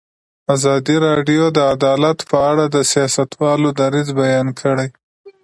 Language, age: Pashto, 30-39